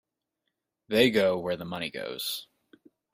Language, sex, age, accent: English, male, 19-29, United States English